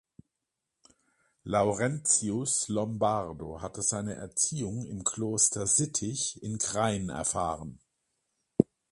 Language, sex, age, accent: German, male, 60-69, Deutschland Deutsch